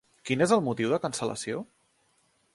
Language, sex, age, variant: Catalan, male, 30-39, Central